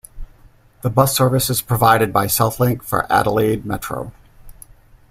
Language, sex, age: English, male, 40-49